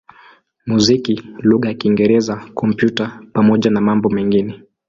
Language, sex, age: Swahili, male, 19-29